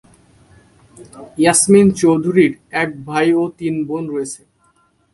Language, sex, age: Bengali, male, 19-29